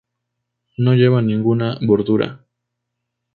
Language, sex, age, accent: Spanish, male, 19-29, México